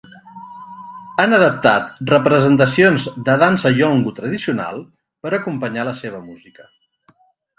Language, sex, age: Catalan, male, 50-59